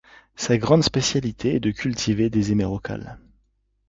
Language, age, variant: French, 40-49, Français de métropole